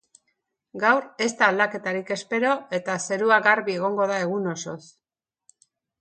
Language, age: Basque, 60-69